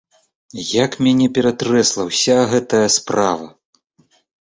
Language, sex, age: Belarusian, male, 40-49